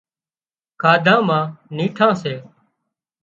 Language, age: Wadiyara Koli, 30-39